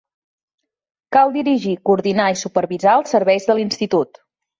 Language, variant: Catalan, Central